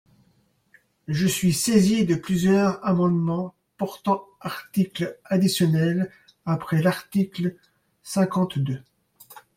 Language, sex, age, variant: French, male, 40-49, Français de métropole